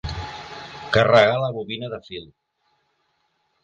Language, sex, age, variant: Catalan, male, 50-59, Central